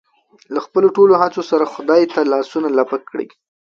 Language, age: Pashto, 19-29